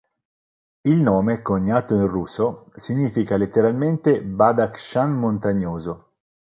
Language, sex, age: Italian, male, 40-49